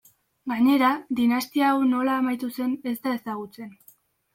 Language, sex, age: Basque, female, under 19